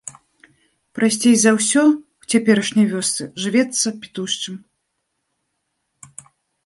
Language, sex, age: Belarusian, female, 40-49